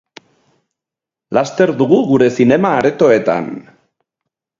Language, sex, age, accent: Basque, male, 40-49, Erdialdekoa edo Nafarra (Gipuzkoa, Nafarroa)